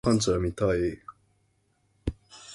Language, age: English, 19-29